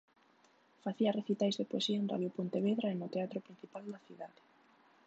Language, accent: Galician, Normativo (estándar)